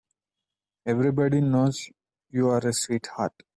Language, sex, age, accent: English, male, 30-39, India and South Asia (India, Pakistan, Sri Lanka)